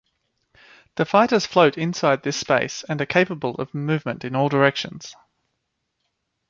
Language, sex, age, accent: English, male, 30-39, Australian English